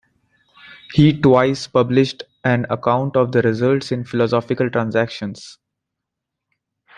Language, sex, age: English, male, 19-29